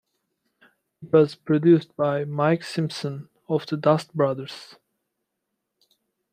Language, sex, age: English, male, 19-29